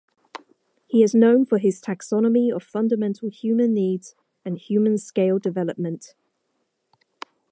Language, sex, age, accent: English, female, 19-29, England English